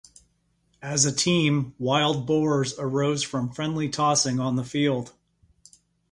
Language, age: English, 50-59